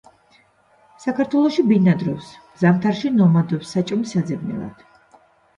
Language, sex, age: Georgian, female, 40-49